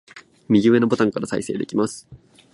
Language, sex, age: Japanese, male, 19-29